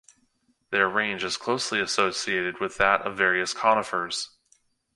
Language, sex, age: English, male, 30-39